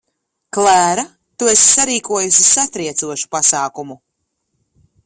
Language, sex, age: Latvian, female, 30-39